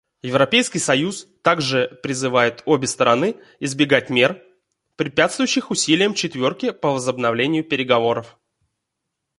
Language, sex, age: Russian, male, 19-29